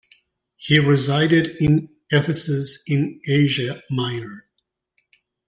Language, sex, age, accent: English, male, 50-59, United States English